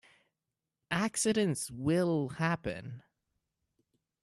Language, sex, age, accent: English, male, 19-29, United States English